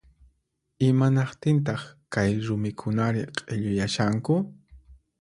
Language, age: Puno Quechua, 30-39